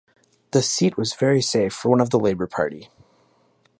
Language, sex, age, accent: English, male, 30-39, Canadian English